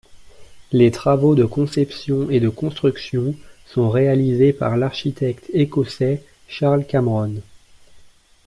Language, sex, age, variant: French, male, 19-29, Français de métropole